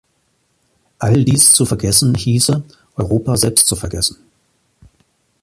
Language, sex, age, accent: German, male, 40-49, Deutschland Deutsch